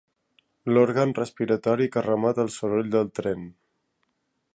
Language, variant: Catalan, Balear